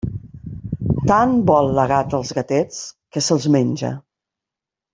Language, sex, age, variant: Catalan, female, 50-59, Nord-Occidental